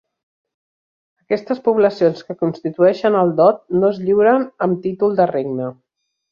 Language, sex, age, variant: Catalan, female, 50-59, Central